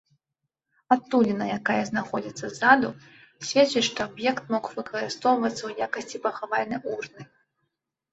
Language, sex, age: Belarusian, female, 19-29